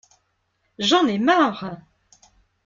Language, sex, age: French, female, 50-59